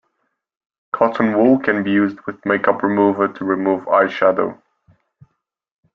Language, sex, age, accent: English, male, 19-29, England English